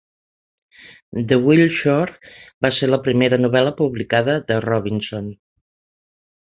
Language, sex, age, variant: Catalan, female, 60-69, Central